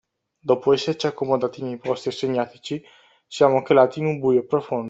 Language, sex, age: Italian, male, 19-29